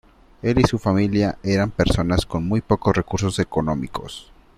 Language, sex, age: Spanish, male, 19-29